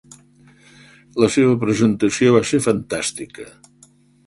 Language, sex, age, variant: Catalan, male, 70-79, Central